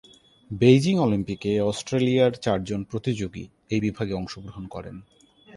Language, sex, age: Bengali, male, 19-29